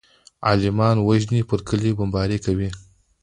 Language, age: Pashto, under 19